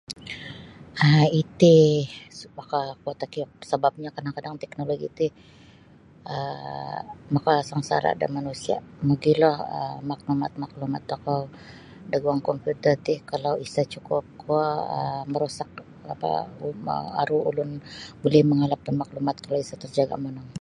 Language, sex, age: Sabah Bisaya, female, 50-59